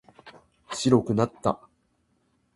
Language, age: Japanese, 19-29